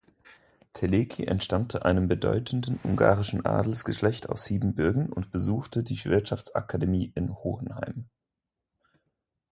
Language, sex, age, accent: German, male, 19-29, Schweizerdeutsch